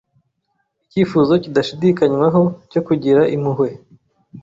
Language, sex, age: Kinyarwanda, male, 30-39